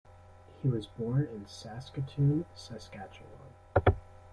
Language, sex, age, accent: English, male, 19-29, United States English